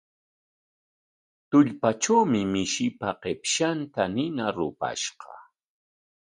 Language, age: Corongo Ancash Quechua, 50-59